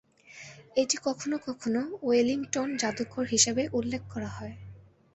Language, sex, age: Bengali, female, 19-29